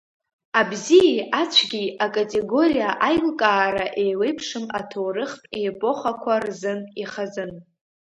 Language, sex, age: Abkhazian, female, under 19